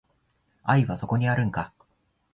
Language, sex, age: Japanese, male, 19-29